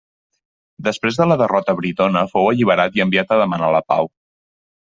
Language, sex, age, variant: Catalan, male, 30-39, Central